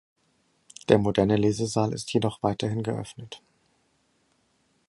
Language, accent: German, Norddeutsch